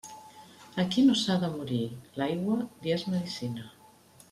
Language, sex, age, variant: Catalan, female, 50-59, Central